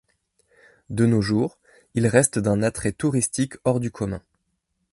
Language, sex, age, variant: French, male, 30-39, Français de métropole